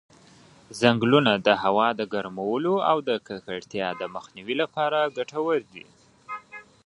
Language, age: Pashto, 19-29